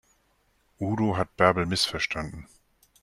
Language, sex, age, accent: German, male, 50-59, Deutschland Deutsch